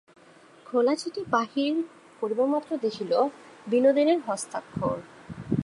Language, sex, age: Bengali, female, 19-29